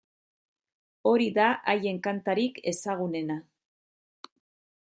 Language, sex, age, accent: Basque, female, 40-49, Mendebalekoa (Araba, Bizkaia, Gipuzkoako mendebaleko herri batzuk)